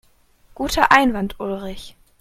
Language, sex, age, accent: German, male, 40-49, Deutschland Deutsch